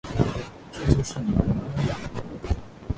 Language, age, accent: Chinese, 19-29, 出生地：上海市